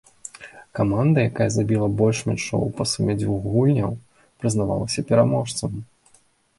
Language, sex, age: Belarusian, male, 19-29